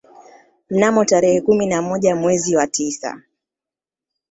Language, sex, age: Swahili, female, 19-29